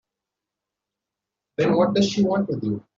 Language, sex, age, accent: English, male, 19-29, India and South Asia (India, Pakistan, Sri Lanka)